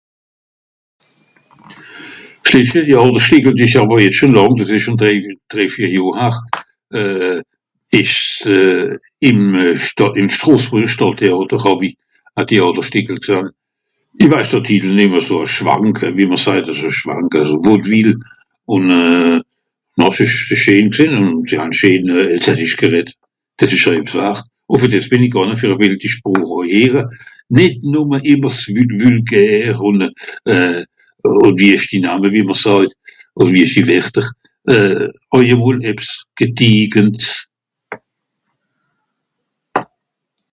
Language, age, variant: Swiss German, 70-79, Nordniederàlemmànisch (Rishoffe, Zàwere, Bùsswìller, Hawenau, Brüemt, Stroossbùri, Molse, Dàmbàch, Schlettstàtt, Pfàlzbùri usw.)